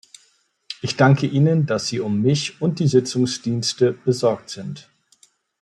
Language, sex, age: German, male, 50-59